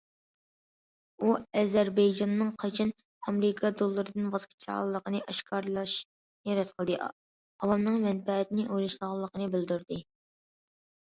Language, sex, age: Uyghur, female, under 19